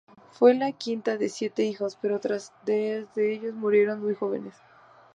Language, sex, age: Spanish, female, 19-29